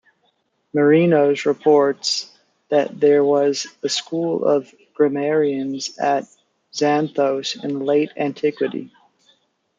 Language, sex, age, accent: English, male, 30-39, United States English